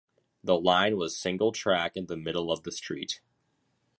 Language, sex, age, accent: English, male, under 19, United States English